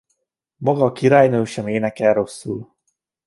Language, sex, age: Hungarian, male, 19-29